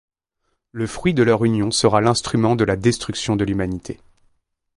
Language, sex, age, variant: French, male, 30-39, Français de métropole